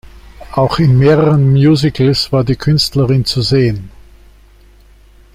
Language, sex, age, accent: German, male, 60-69, Österreichisches Deutsch